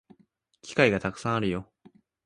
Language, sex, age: Japanese, male, under 19